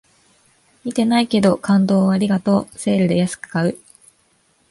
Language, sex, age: Japanese, female, 19-29